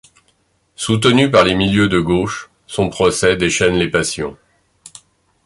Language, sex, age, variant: French, male, 50-59, Français de métropole